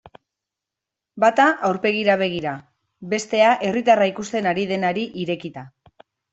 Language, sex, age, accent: Basque, female, 40-49, Mendebalekoa (Araba, Bizkaia, Gipuzkoako mendebaleko herri batzuk)